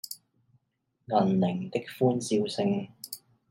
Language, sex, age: Cantonese, male, 19-29